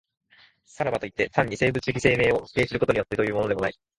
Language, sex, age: Japanese, male, 19-29